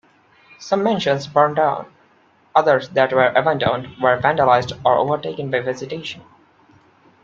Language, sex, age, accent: English, male, 19-29, India and South Asia (India, Pakistan, Sri Lanka)